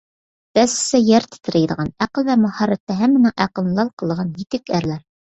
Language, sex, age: Uyghur, female, 30-39